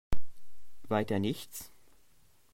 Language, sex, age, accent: German, male, under 19, Deutschland Deutsch